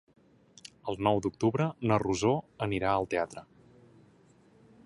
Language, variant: Catalan, Central